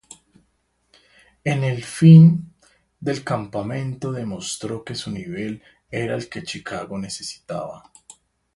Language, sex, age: Spanish, male, 19-29